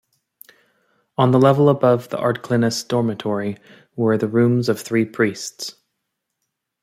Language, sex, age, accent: English, male, 19-29, United States English